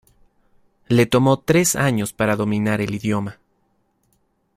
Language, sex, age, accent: Spanish, male, 30-39, México